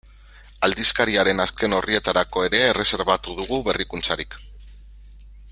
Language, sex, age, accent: Basque, male, 30-39, Mendebalekoa (Araba, Bizkaia, Gipuzkoako mendebaleko herri batzuk)